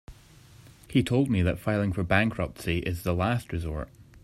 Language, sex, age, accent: English, male, 19-29, Scottish English